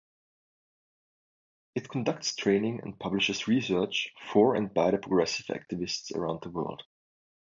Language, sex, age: English, male, 19-29